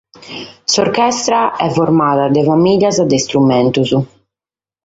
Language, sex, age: Sardinian, female, 30-39